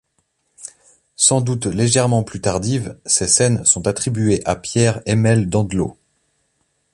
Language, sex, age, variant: French, male, 30-39, Français de métropole